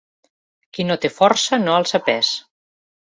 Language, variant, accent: Catalan, Central, central